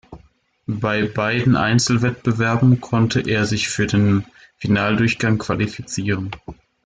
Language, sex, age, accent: German, male, 30-39, Deutschland Deutsch